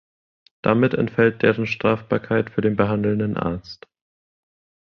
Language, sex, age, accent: German, male, 19-29, Deutschland Deutsch